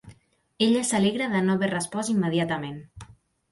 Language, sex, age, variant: Catalan, female, 19-29, Central